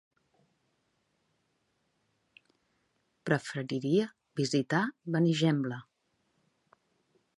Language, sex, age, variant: Catalan, female, 40-49, Central